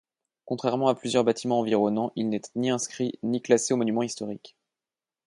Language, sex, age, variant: French, male, 30-39, Français de métropole